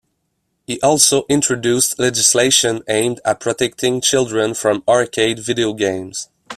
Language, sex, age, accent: English, male, 19-29, Canadian English